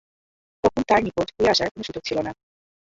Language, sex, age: Bengali, female, 19-29